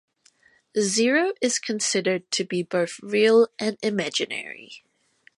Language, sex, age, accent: English, female, 30-39, New Zealand English